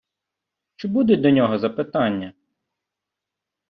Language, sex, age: Ukrainian, male, 19-29